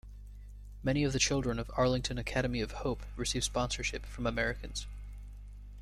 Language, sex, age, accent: English, male, 19-29, United States English